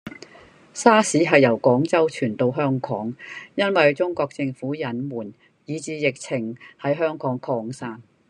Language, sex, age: Cantonese, female, 60-69